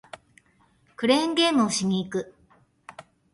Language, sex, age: Japanese, female, 50-59